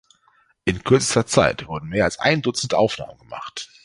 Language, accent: German, Deutschland Deutsch